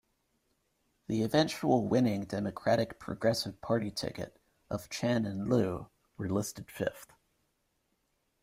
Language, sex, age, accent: English, male, 19-29, United States English